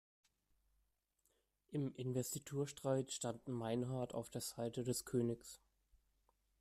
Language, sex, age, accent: German, male, 19-29, Deutschland Deutsch